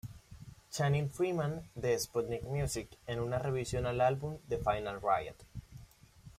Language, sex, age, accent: Spanish, male, 19-29, Caribe: Cuba, Venezuela, Puerto Rico, República Dominicana, Panamá, Colombia caribeña, México caribeño, Costa del golfo de México